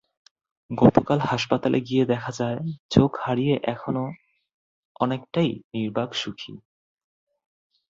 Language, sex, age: Bengali, male, 19-29